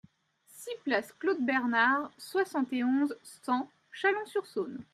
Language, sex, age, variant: French, female, 30-39, Français de métropole